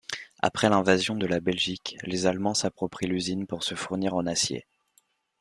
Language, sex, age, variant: French, male, under 19, Français de métropole